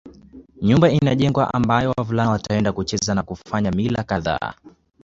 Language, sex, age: Swahili, male, 19-29